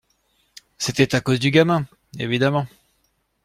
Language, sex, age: French, male, 40-49